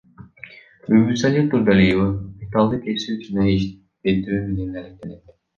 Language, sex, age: Kyrgyz, male, 19-29